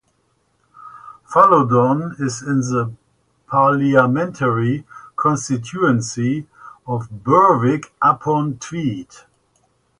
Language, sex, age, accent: English, male, 50-59, United States English